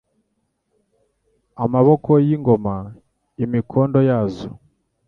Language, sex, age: Kinyarwanda, male, 19-29